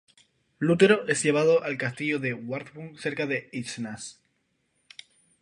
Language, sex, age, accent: Spanish, male, 19-29, España: Islas Canarias